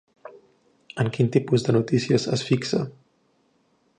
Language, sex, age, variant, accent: Catalan, male, 19-29, Central, central